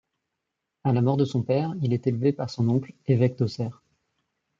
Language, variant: French, Français de métropole